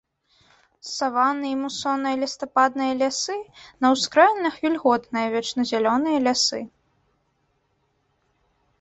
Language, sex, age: Belarusian, female, under 19